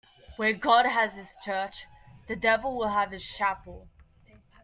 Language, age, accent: English, under 19, Australian English